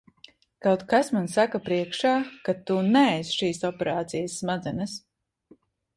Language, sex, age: Latvian, female, 30-39